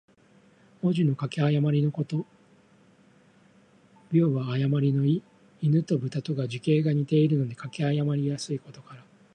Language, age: Japanese, 40-49